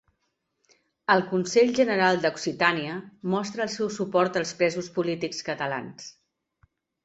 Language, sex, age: Catalan, female, 50-59